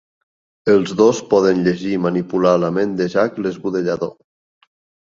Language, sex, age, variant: Catalan, male, 19-29, Nord-Occidental